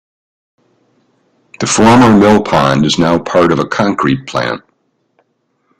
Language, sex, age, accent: English, male, 60-69, United States English